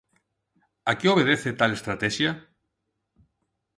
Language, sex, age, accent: Galician, male, 40-49, Normativo (estándar); Neofalante